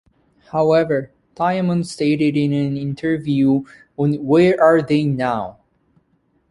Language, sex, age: English, male, 19-29